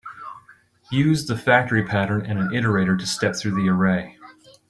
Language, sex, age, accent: English, male, 40-49, United States English